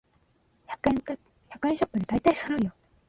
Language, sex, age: Japanese, female, 19-29